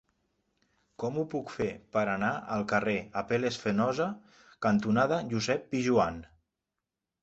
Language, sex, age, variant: Catalan, male, 40-49, Central